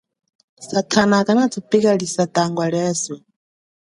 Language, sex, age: Chokwe, female, 40-49